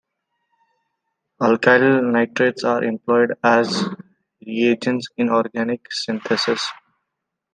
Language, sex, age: English, male, 19-29